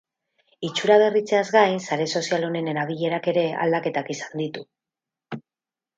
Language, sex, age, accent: Basque, female, 50-59, Mendebalekoa (Araba, Bizkaia, Gipuzkoako mendebaleko herri batzuk)